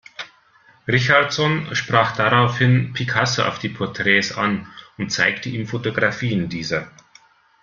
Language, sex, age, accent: German, male, 40-49, Deutschland Deutsch